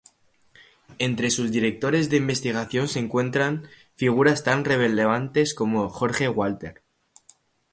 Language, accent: Spanish, España: Centro-Sur peninsular (Madrid, Toledo, Castilla-La Mancha)